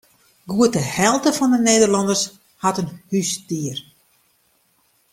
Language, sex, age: Western Frisian, female, 50-59